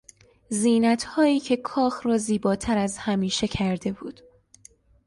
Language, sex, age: Persian, female, under 19